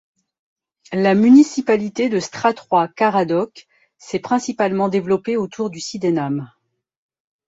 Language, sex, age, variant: French, female, 50-59, Français de métropole